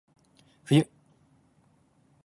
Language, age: Japanese, 19-29